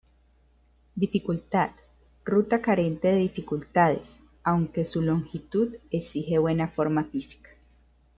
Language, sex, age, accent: Spanish, female, 30-39, Caribe: Cuba, Venezuela, Puerto Rico, República Dominicana, Panamá, Colombia caribeña, México caribeño, Costa del golfo de México